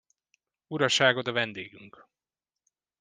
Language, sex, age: Hungarian, male, 19-29